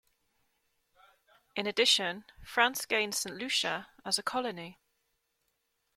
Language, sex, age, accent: English, female, 40-49, England English